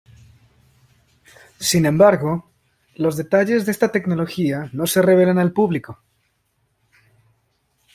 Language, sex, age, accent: Spanish, male, 19-29, México